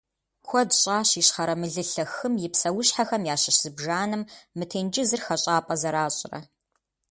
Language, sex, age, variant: Kabardian, female, 30-39, Адыгэбзэ (Къэбэрдей, Кирил, псоми зэдай)